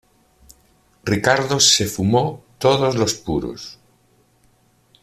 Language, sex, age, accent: Spanish, male, 50-59, España: Norte peninsular (Asturias, Castilla y León, Cantabria, País Vasco, Navarra, Aragón, La Rioja, Guadalajara, Cuenca)